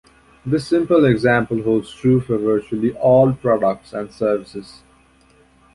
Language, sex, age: English, male, 19-29